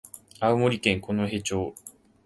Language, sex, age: Japanese, male, 19-29